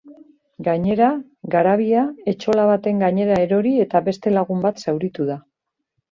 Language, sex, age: Basque, female, 40-49